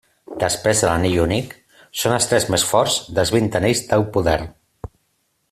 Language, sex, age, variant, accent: Catalan, male, 50-59, Central, central